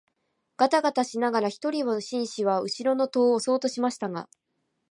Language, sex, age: Japanese, female, 19-29